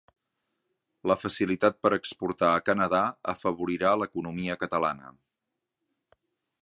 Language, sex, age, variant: Catalan, male, 50-59, Central